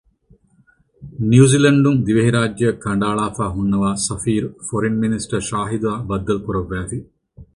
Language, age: Divehi, 50-59